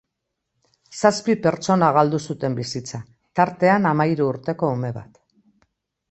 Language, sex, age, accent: Basque, female, 60-69, Mendebalekoa (Araba, Bizkaia, Gipuzkoako mendebaleko herri batzuk)